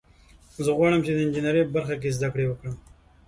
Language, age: Pashto, 19-29